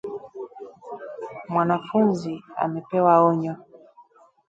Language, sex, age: Swahili, female, 40-49